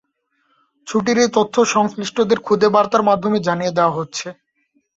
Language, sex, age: Bengali, male, 19-29